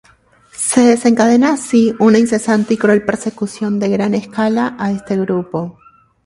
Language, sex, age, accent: Spanish, female, 19-29, Caribe: Cuba, Venezuela, Puerto Rico, República Dominicana, Panamá, Colombia caribeña, México caribeño, Costa del golfo de México